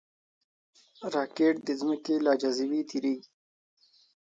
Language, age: Pashto, 19-29